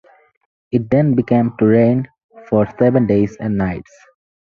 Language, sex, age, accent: English, male, 19-29, India and South Asia (India, Pakistan, Sri Lanka)